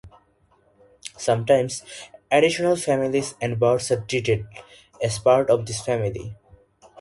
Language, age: English, 19-29